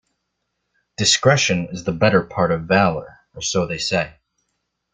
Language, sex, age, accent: English, male, 19-29, United States English